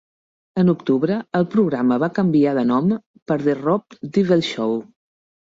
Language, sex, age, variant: Catalan, female, 50-59, Central